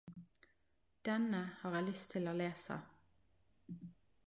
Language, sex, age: Norwegian Nynorsk, female, 30-39